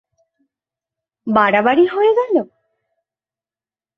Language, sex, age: Bengali, female, 19-29